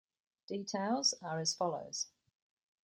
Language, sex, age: English, female, 60-69